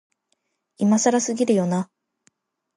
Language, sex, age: Japanese, female, 19-29